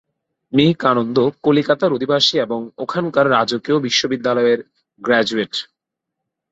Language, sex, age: Bengali, male, 19-29